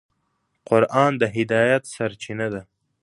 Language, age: Pashto, 19-29